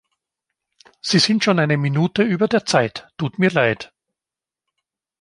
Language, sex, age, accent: German, male, 50-59, Österreichisches Deutsch